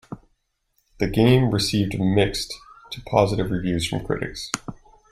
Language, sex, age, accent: English, male, 40-49, United States English